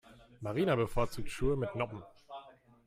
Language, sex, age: German, male, 19-29